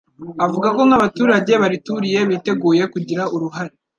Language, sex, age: Kinyarwanda, male, 19-29